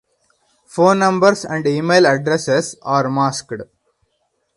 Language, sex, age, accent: English, male, 19-29, India and South Asia (India, Pakistan, Sri Lanka)